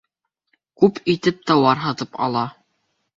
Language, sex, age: Bashkir, male, under 19